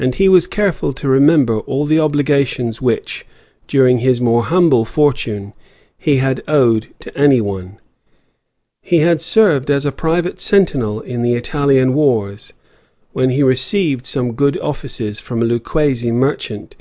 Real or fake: real